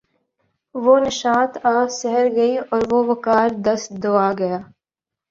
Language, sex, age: Urdu, female, 19-29